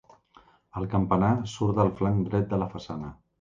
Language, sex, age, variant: Catalan, male, 50-59, Central